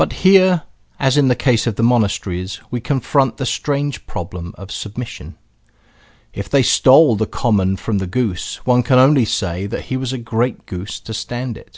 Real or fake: real